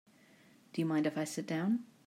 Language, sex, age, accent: English, female, 30-39, United States English